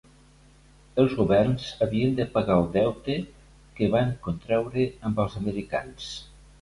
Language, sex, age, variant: Catalan, male, 60-69, Nord-Occidental